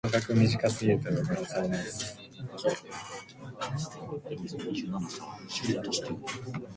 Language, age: Japanese, 19-29